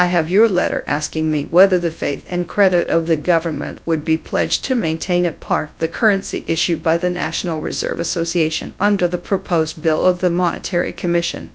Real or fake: fake